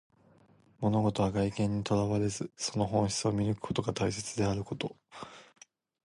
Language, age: Japanese, 19-29